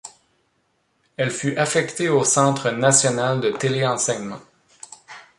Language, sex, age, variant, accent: French, male, 30-39, Français d'Amérique du Nord, Français du Canada